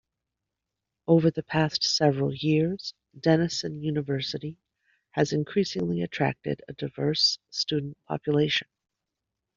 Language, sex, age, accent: English, female, 50-59, United States English